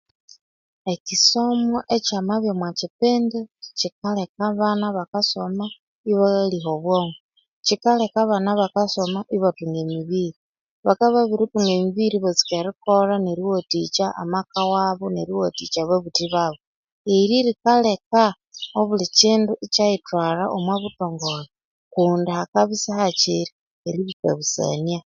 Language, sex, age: Konzo, female, 40-49